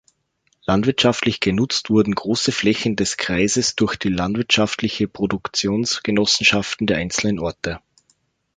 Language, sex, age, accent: German, male, 30-39, Österreichisches Deutsch